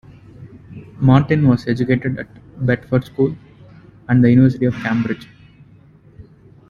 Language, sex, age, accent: English, male, 19-29, India and South Asia (India, Pakistan, Sri Lanka)